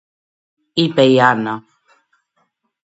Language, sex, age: Greek, female, 40-49